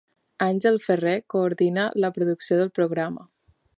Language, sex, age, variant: Catalan, female, 19-29, Nord-Occidental